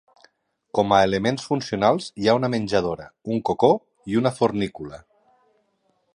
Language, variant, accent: Catalan, Nord-Occidental, Lleidatà